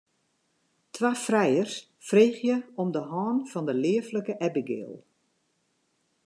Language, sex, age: Western Frisian, female, 50-59